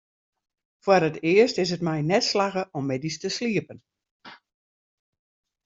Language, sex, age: Western Frisian, female, 60-69